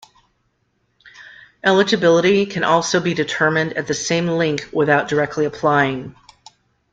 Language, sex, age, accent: English, female, 50-59, United States English